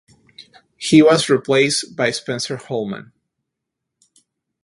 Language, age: English, 30-39